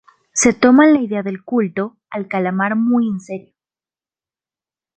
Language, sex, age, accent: Spanish, female, under 19, Andino-Pacífico: Colombia, Perú, Ecuador, oeste de Bolivia y Venezuela andina